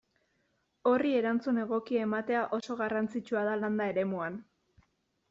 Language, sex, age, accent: Basque, female, 19-29, Mendebalekoa (Araba, Bizkaia, Gipuzkoako mendebaleko herri batzuk)